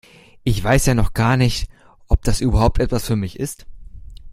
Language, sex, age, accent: German, male, under 19, Deutschland Deutsch